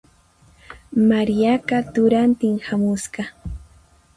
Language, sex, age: Puno Quechua, female, 19-29